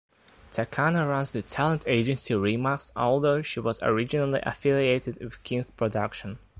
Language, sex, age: English, male, 19-29